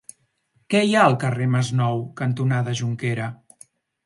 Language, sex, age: Catalan, male, 40-49